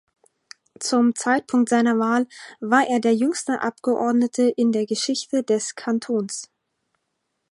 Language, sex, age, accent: German, female, 19-29, Deutschland Deutsch